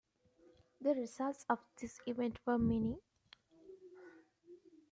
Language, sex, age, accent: English, female, 19-29, England English